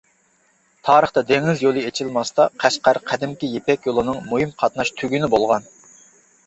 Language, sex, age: Uyghur, male, 40-49